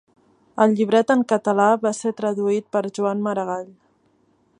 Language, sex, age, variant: Catalan, female, 19-29, Central